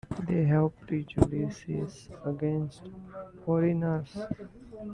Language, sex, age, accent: English, male, 19-29, India and South Asia (India, Pakistan, Sri Lanka)